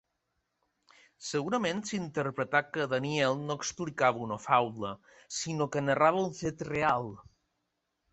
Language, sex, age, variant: Catalan, male, 30-39, Balear